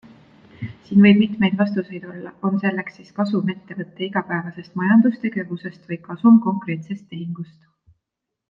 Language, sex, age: Estonian, female, 30-39